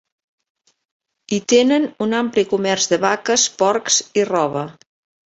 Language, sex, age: Catalan, female, 60-69